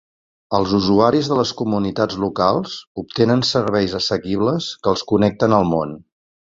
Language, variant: Catalan, Central